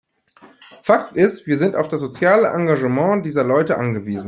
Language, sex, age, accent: German, male, 30-39, Deutschland Deutsch